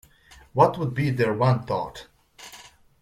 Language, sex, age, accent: English, male, 19-29, United States English